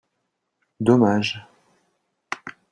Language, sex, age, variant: French, male, 40-49, Français de métropole